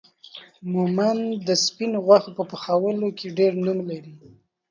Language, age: Pashto, 19-29